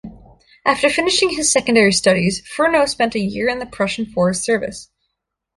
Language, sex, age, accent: English, female, 19-29, United States English